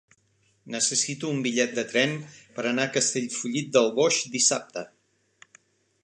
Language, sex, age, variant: Catalan, male, 50-59, Central